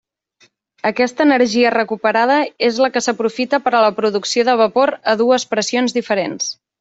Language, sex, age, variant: Catalan, female, 19-29, Central